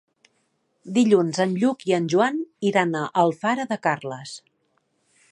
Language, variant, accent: Catalan, Central, central